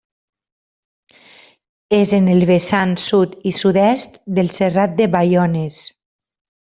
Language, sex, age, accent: Catalan, female, 30-39, valencià